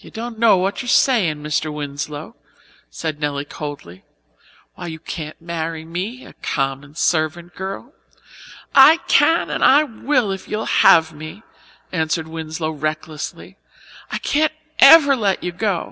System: none